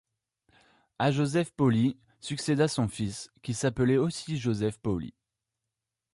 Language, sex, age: French, male, 30-39